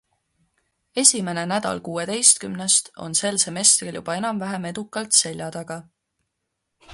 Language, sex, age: Estonian, female, 19-29